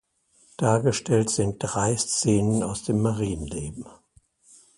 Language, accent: German, Deutschland Deutsch